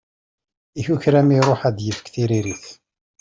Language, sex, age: Kabyle, male, 50-59